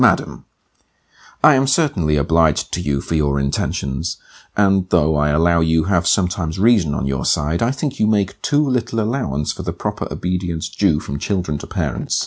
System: none